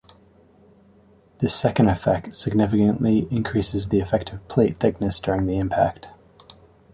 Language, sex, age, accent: English, male, 30-39, United States English